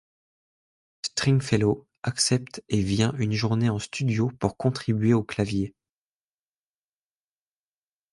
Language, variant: French, Français de métropole